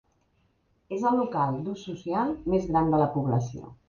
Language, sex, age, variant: Catalan, female, 50-59, Central